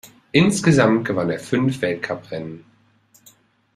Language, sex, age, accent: German, male, 19-29, Deutschland Deutsch